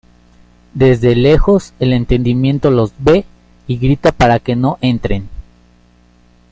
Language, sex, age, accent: Spanish, male, 30-39, México